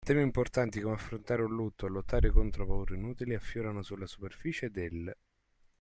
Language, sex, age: Italian, male, 19-29